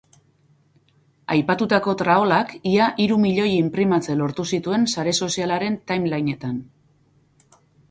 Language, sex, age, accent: Basque, female, 40-49, Mendebalekoa (Araba, Bizkaia, Gipuzkoako mendebaleko herri batzuk)